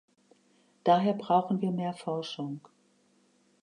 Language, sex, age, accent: German, female, 60-69, Deutschland Deutsch